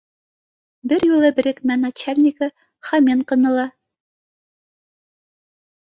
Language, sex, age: Bashkir, female, 50-59